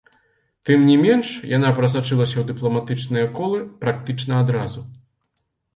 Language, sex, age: Belarusian, male, 40-49